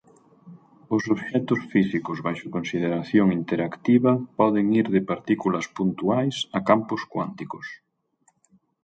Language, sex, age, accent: Galician, male, 30-39, Normativo (estándar)